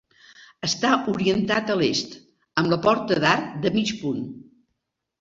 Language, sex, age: Catalan, female, 70-79